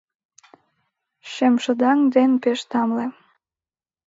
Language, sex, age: Mari, female, under 19